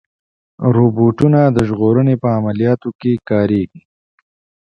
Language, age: Pashto, 19-29